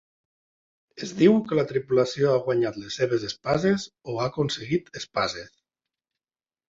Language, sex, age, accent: Catalan, male, 40-49, Lleidatà